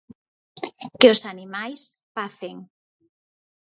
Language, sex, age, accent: Galician, female, 50-59, Normativo (estándar)